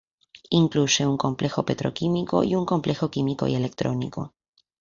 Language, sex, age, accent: Spanish, female, 30-39, Rioplatense: Argentina, Uruguay, este de Bolivia, Paraguay